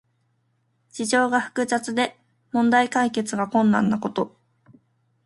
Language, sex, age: Japanese, female, 19-29